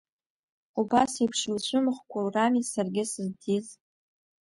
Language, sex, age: Abkhazian, female, under 19